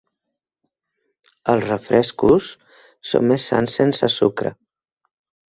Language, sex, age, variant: Catalan, female, 50-59, Central